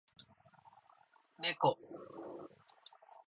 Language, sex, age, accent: Japanese, male, 19-29, 標準語